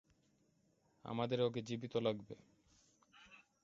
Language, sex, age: Bengali, male, under 19